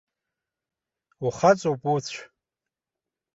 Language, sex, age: Abkhazian, male, 30-39